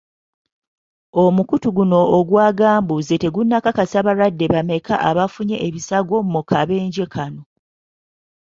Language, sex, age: Ganda, female, 30-39